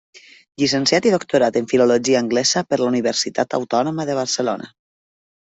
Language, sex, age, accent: Catalan, female, 30-39, valencià